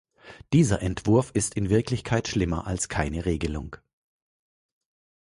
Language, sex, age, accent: German, male, 40-49, Deutschland Deutsch